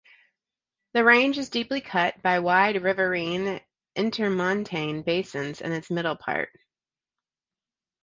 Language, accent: English, United States English